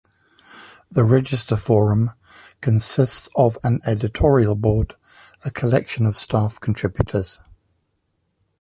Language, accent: English, England English